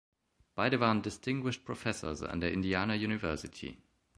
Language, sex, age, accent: German, male, 30-39, Deutschland Deutsch